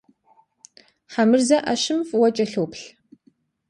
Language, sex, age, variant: Kabardian, female, 30-39, Адыгэбзэ (Къэбэрдей, Кирил, псоми зэдай)